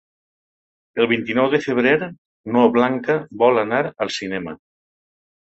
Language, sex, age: Catalan, male, 60-69